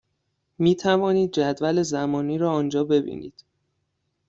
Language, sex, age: Persian, male, 19-29